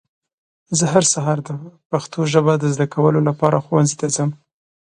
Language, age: Pashto, 30-39